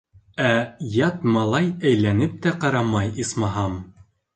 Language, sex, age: Bashkir, male, 19-29